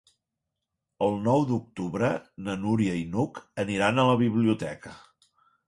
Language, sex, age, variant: Catalan, male, 40-49, Central